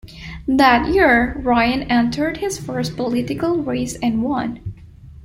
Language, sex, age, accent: English, female, 19-29, United States English